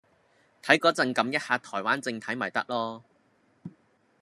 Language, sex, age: Cantonese, female, 19-29